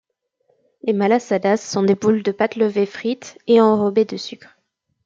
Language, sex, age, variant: French, female, 19-29, Français de métropole